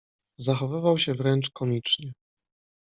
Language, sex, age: Polish, male, 30-39